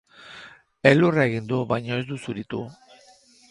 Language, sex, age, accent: Basque, male, 60-69, Erdialdekoa edo Nafarra (Gipuzkoa, Nafarroa)